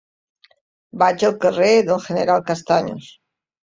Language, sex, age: Catalan, female, 50-59